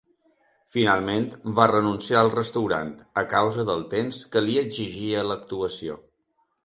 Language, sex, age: Catalan, male, 40-49